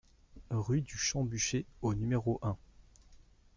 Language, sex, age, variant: French, male, 19-29, Français de métropole